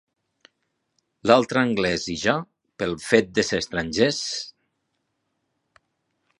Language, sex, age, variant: Catalan, male, 50-59, Septentrional